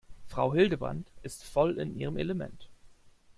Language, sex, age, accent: German, male, 30-39, Deutschland Deutsch